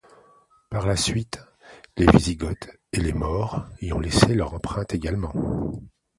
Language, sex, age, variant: French, male, 50-59, Français de métropole